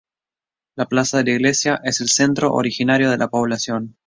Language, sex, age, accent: Spanish, male, 19-29, Rioplatense: Argentina, Uruguay, este de Bolivia, Paraguay